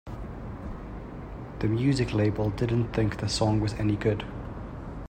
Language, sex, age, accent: English, male, 19-29, England English